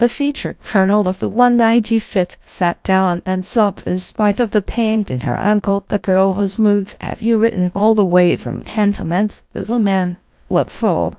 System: TTS, GlowTTS